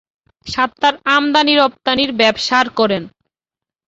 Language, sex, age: Bengali, female, 19-29